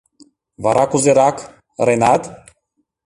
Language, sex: Mari, male